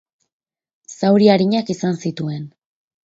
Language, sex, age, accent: Basque, female, 19-29, Erdialdekoa edo Nafarra (Gipuzkoa, Nafarroa)